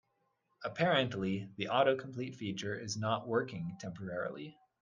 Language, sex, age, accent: English, male, 30-39, United States English